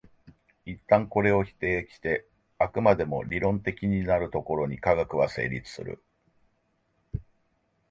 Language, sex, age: Japanese, male, 50-59